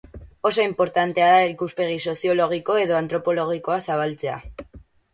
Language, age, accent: Basque, under 19, Batua